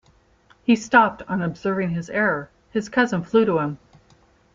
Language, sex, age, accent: English, female, 50-59, United States English